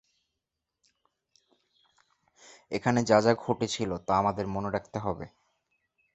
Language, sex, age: Bengali, male, 19-29